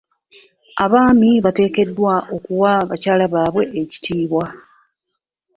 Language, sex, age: Ganda, female, 30-39